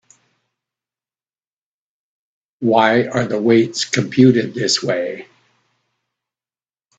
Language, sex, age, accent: English, male, 80-89, United States English